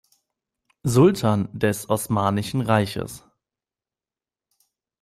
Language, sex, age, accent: German, male, 19-29, Deutschland Deutsch